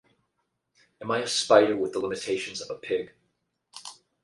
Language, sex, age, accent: English, male, 50-59, United States English